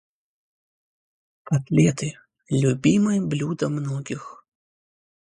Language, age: Russian, 30-39